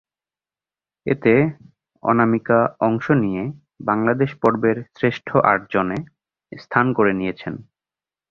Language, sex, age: Bengali, male, 19-29